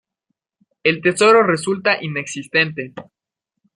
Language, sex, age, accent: Spanish, male, 19-29, Andino-Pacífico: Colombia, Perú, Ecuador, oeste de Bolivia y Venezuela andina